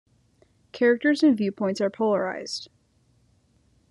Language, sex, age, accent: English, female, under 19, United States English